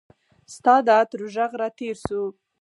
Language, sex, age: Pashto, female, under 19